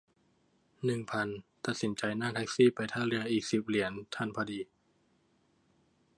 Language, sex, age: Thai, male, under 19